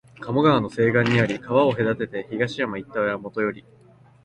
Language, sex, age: Japanese, male, 19-29